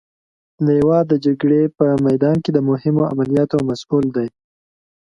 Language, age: Pashto, 19-29